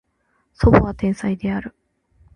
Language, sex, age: Japanese, female, 19-29